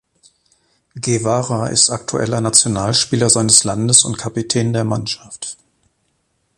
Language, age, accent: German, 40-49, Deutschland Deutsch